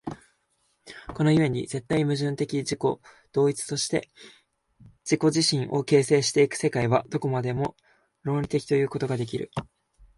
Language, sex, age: Japanese, male, 19-29